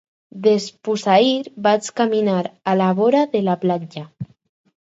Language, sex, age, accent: Catalan, female, under 19, aprenent (recent, des del castellà)